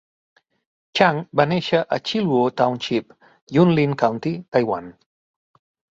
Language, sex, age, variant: Catalan, male, 40-49, Central